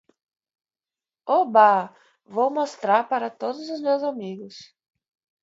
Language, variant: Portuguese, Portuguese (Brasil)